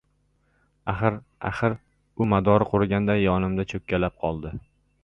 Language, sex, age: Uzbek, male, 19-29